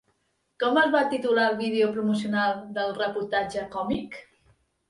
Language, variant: Catalan, Central